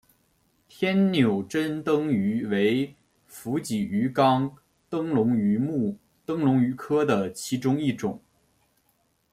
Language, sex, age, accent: Chinese, male, under 19, 出生地：黑龙江省